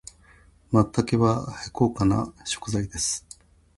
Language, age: Japanese, 60-69